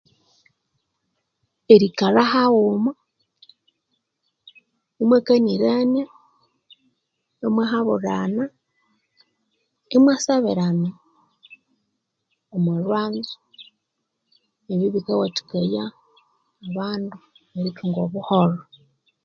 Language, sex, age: Konzo, female, 40-49